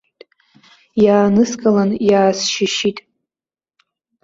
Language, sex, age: Abkhazian, female, 19-29